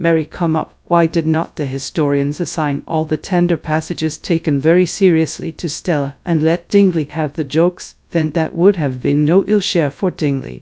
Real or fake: fake